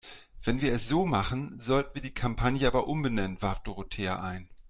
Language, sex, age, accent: German, male, 40-49, Deutschland Deutsch